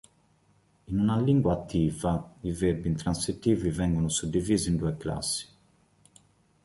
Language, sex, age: Italian, male, 30-39